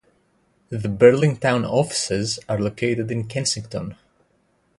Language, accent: English, United States English